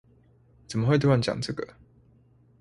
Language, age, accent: Chinese, 19-29, 出生地：臺南市